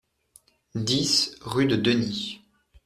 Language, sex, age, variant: French, male, 19-29, Français de métropole